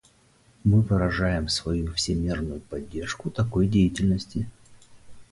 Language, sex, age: Russian, male, 40-49